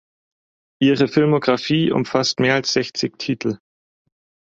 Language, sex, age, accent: German, male, 19-29, Deutschland Deutsch